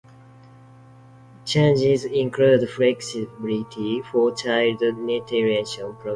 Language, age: English, 19-29